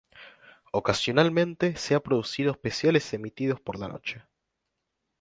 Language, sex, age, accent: Spanish, male, under 19, Rioplatense: Argentina, Uruguay, este de Bolivia, Paraguay